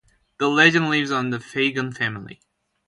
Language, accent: English, Turkish